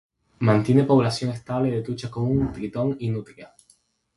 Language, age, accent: Spanish, 19-29, España: Islas Canarias